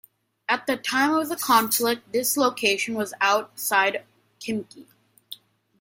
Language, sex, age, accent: English, male, 19-29, United States English